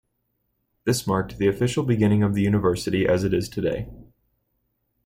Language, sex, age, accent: English, male, 19-29, United States English